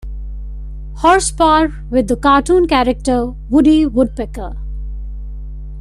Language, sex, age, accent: English, female, 50-59, India and South Asia (India, Pakistan, Sri Lanka)